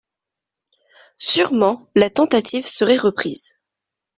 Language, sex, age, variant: French, female, 19-29, Français de métropole